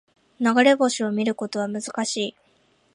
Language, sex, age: Japanese, female, 19-29